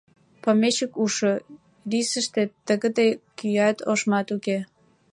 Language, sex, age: Mari, female, 19-29